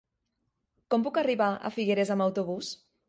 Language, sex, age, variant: Catalan, female, 30-39, Nord-Occidental